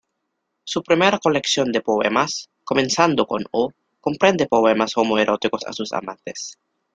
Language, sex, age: Spanish, male, 19-29